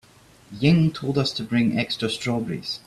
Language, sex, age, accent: English, male, 19-29, Scottish English